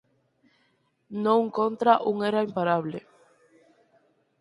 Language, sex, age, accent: Galician, female, 19-29, Normativo (estándar)